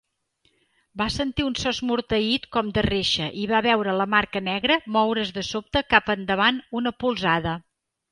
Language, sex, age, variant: Catalan, female, 50-59, Central